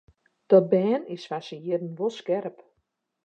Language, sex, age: Western Frisian, female, 40-49